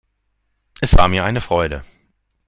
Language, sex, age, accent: German, male, 50-59, Deutschland Deutsch